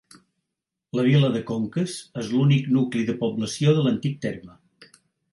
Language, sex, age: Catalan, male, 60-69